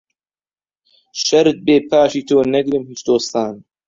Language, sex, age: Central Kurdish, male, 19-29